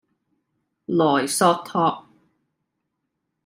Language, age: Cantonese, 19-29